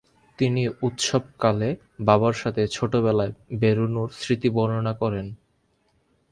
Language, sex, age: Bengali, male, 19-29